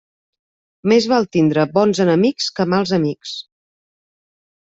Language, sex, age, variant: Catalan, female, 40-49, Central